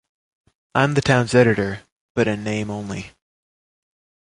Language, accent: English, United States English